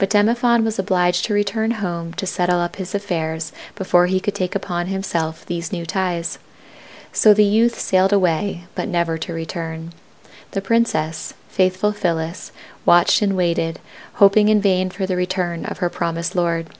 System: none